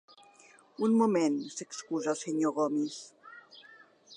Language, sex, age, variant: Catalan, female, 60-69, Central